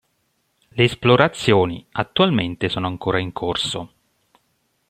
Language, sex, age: Italian, male, 40-49